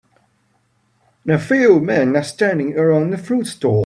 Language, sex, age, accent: English, male, 19-29, England English